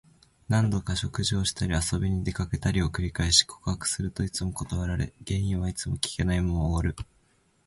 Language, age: Japanese, 19-29